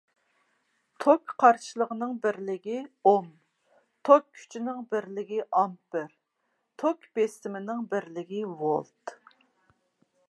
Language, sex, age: Uyghur, female, 40-49